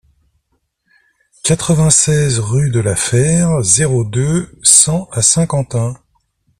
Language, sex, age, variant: French, male, 50-59, Français de métropole